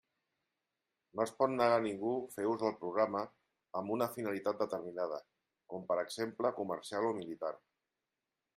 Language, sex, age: Catalan, male, 50-59